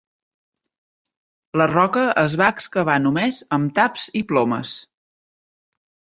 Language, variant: Catalan, Central